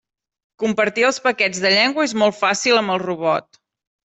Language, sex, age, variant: Catalan, female, 40-49, Central